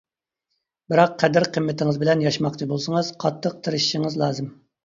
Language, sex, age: Uyghur, male, 30-39